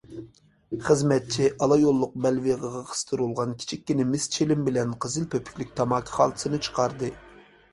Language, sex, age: Uyghur, male, 30-39